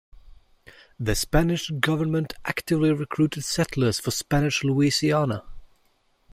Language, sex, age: English, male, 19-29